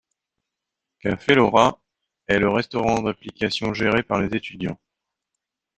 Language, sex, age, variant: French, male, 40-49, Français de métropole